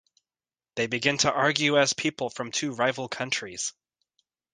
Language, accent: English, United States English